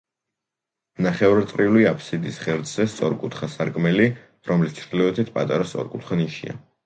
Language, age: Georgian, 19-29